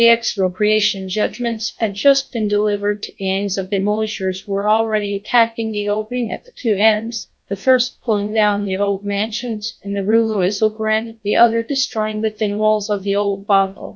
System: TTS, GlowTTS